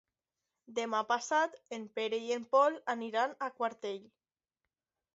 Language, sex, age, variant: Catalan, female, under 19, Alacantí